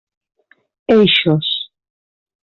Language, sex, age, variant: Catalan, female, 50-59, Septentrional